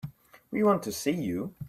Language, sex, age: English, male, 19-29